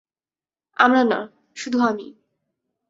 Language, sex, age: Bengali, female, 19-29